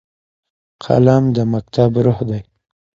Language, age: Pashto, 19-29